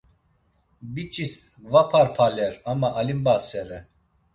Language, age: Laz, 40-49